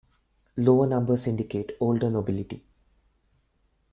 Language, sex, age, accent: English, male, 19-29, India and South Asia (India, Pakistan, Sri Lanka)